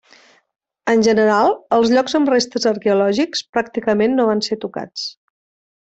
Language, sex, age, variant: Catalan, female, 50-59, Central